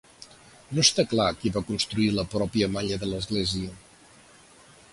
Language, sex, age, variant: Catalan, male, 60-69, Central